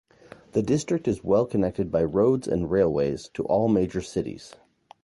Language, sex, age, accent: English, male, 40-49, Canadian English